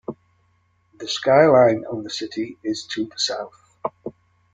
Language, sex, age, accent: English, male, 50-59, England English